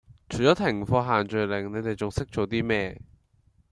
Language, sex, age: Cantonese, male, under 19